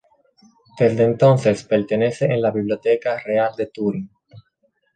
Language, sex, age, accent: Spanish, male, 19-29, Caribe: Cuba, Venezuela, Puerto Rico, República Dominicana, Panamá, Colombia caribeña, México caribeño, Costa del golfo de México